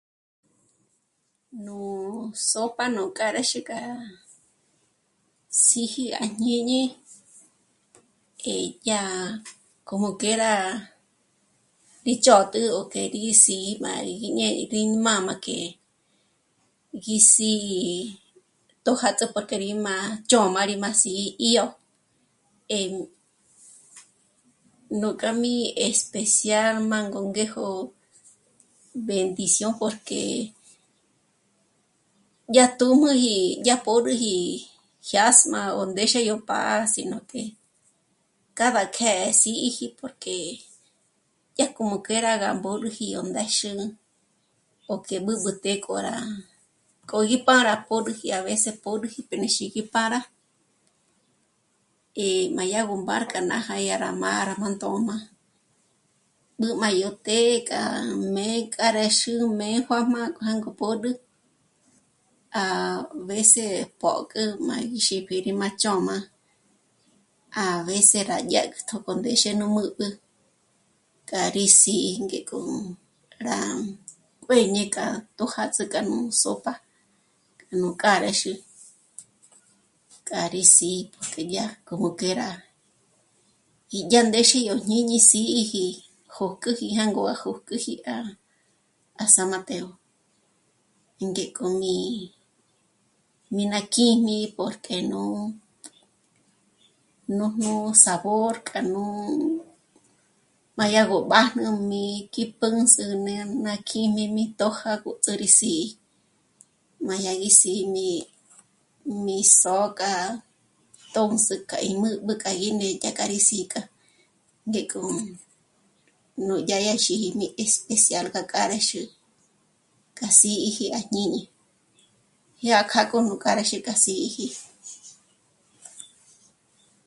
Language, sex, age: Michoacán Mazahua, female, 60-69